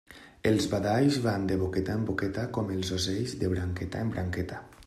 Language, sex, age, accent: Catalan, male, 19-29, valencià